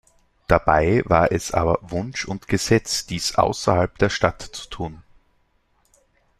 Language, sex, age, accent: German, male, 19-29, Österreichisches Deutsch